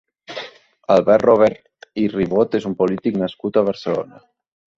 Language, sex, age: Catalan, male, under 19